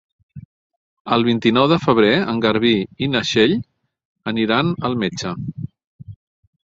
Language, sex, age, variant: Catalan, male, 40-49, Central